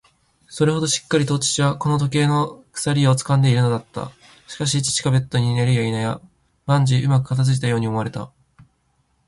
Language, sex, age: Japanese, male, 19-29